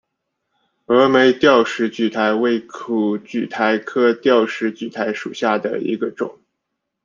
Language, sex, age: Chinese, male, 40-49